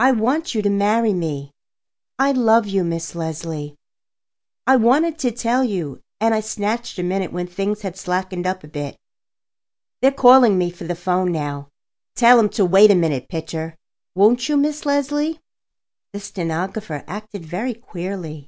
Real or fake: real